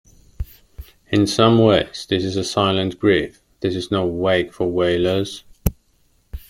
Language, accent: English, England English